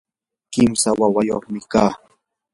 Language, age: Yanahuanca Pasco Quechua, 19-29